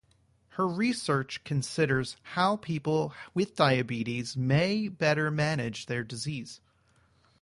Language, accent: English, United States English